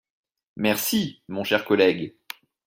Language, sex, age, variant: French, male, 30-39, Français de métropole